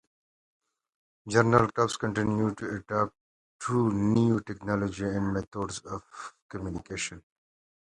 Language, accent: English, United States English